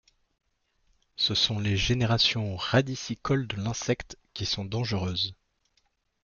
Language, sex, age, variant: French, male, 30-39, Français de métropole